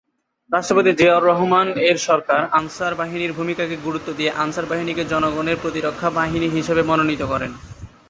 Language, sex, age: Bengali, male, 19-29